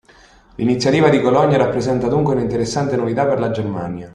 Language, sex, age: Italian, male, 19-29